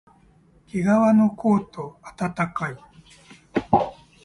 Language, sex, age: Japanese, male, 30-39